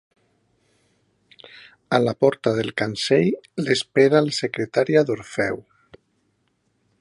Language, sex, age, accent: Catalan, male, 40-49, valencià